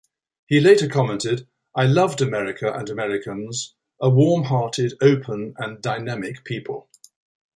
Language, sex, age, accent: English, male, 70-79, England English